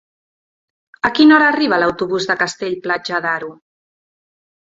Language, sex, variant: Catalan, female, Central